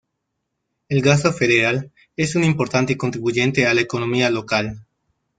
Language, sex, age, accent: Spanish, male, 19-29, México